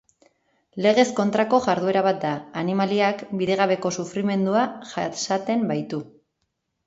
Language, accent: Basque, Erdialdekoa edo Nafarra (Gipuzkoa, Nafarroa)